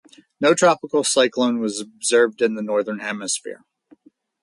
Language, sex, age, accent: English, male, 40-49, United States English